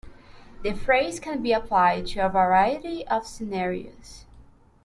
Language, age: English, 19-29